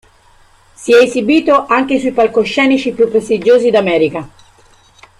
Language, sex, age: Italian, female, 50-59